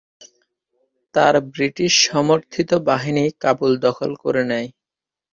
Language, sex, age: Bengali, male, 19-29